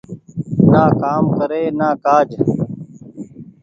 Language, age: Goaria, 19-29